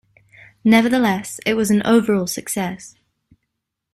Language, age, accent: English, 19-29, New Zealand English